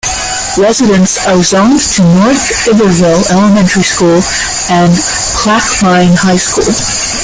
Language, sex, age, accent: English, female, 30-39, Canadian English